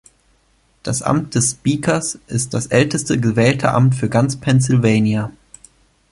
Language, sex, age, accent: German, male, 19-29, Deutschland Deutsch